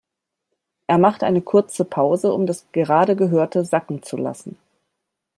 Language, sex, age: German, female, 40-49